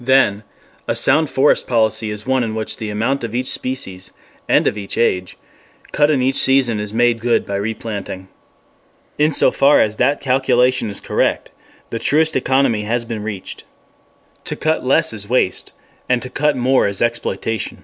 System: none